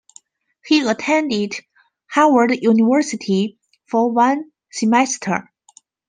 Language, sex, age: English, female, 30-39